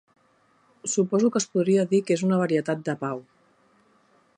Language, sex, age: Catalan, female, 50-59